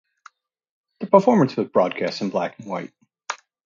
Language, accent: English, United States English